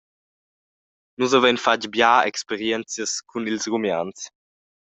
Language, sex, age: Romansh, male, under 19